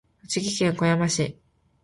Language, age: Japanese, 19-29